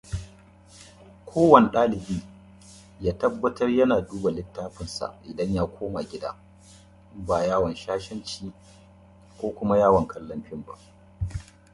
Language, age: English, 30-39